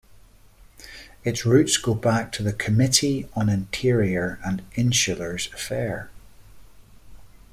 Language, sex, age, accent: English, male, 40-49, Irish English